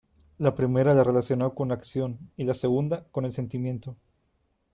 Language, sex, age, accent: Spanish, male, 19-29, México